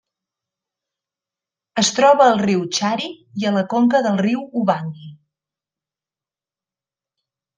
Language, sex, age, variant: Catalan, female, 30-39, Central